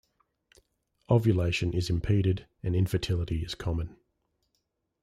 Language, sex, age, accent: English, male, 40-49, Australian English